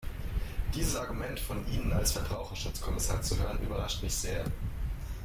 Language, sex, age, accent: German, male, 19-29, Deutschland Deutsch